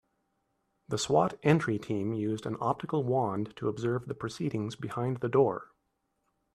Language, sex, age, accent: English, male, 30-39, United States English